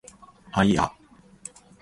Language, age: Japanese, 40-49